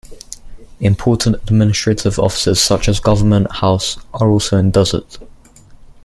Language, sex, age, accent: English, male, under 19, England English